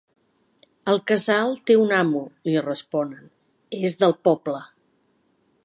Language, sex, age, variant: Catalan, female, 50-59, Central